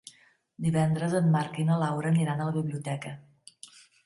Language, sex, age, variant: Catalan, female, 50-59, Central